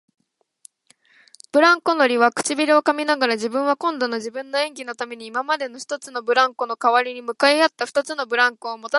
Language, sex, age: Japanese, female, 19-29